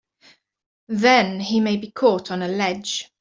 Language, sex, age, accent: English, female, 30-39, England English